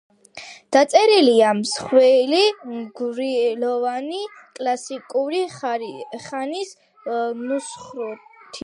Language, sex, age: Georgian, female, under 19